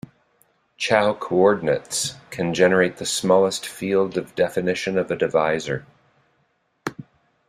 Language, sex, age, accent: English, male, 50-59, United States English